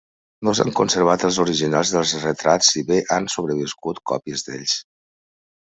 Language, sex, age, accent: Catalan, male, 50-59, valencià